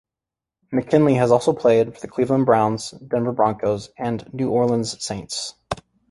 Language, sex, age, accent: English, male, 19-29, United States English